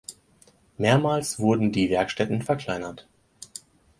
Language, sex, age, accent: German, male, 19-29, Deutschland Deutsch